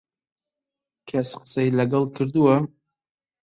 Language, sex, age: Central Kurdish, male, 30-39